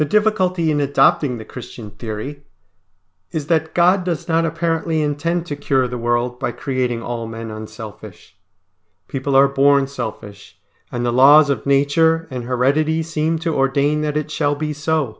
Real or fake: real